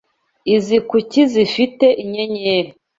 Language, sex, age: Kinyarwanda, female, 19-29